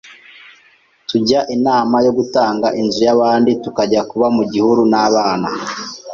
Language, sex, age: Kinyarwanda, male, 19-29